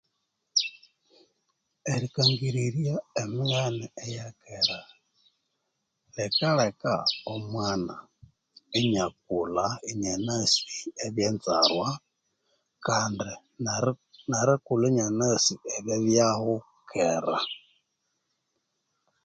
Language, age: Konzo, 40-49